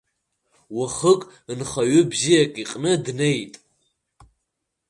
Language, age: Abkhazian, under 19